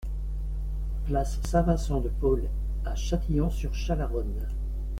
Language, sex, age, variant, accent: French, male, 60-69, Français d'Europe, Français de Belgique